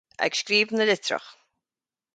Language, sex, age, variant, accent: Irish, female, 30-39, Gaeilge Chonnacht, Cainteoir dúchais, Gaeltacht